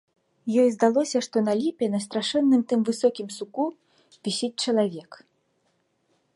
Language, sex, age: Belarusian, female, 19-29